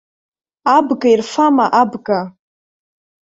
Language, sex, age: Abkhazian, female, 19-29